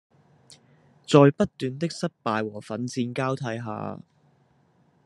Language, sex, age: Cantonese, male, 19-29